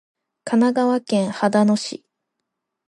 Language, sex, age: Japanese, female, 19-29